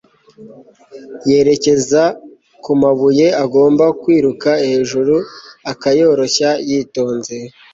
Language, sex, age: Kinyarwanda, male, 19-29